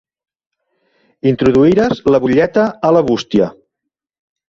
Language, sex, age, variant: Catalan, male, 40-49, Central